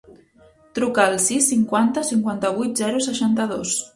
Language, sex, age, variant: Catalan, female, 19-29, Central